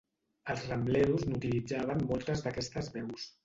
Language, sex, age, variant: Catalan, male, 50-59, Central